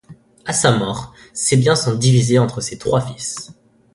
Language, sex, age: French, male, under 19